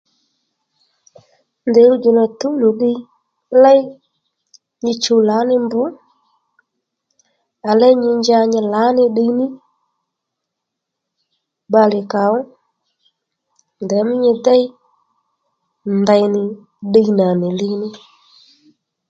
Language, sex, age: Lendu, female, 30-39